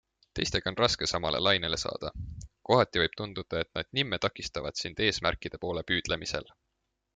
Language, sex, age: Estonian, male, 19-29